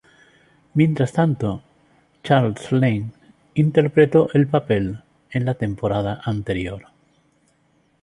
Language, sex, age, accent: Spanish, male, 50-59, España: Sur peninsular (Andalucia, Extremadura, Murcia)